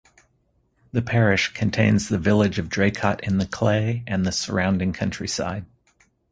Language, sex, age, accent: English, male, 50-59, United States English